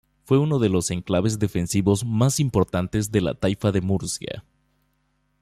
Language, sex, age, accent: Spanish, male, 30-39, Rioplatense: Argentina, Uruguay, este de Bolivia, Paraguay